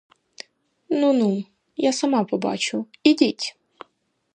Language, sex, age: Ukrainian, female, 19-29